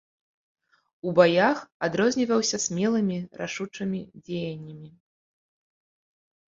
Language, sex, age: Belarusian, female, 30-39